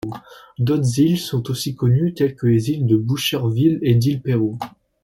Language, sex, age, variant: French, male, 19-29, Français de métropole